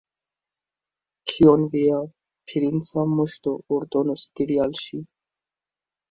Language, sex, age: Esperanto, male, 19-29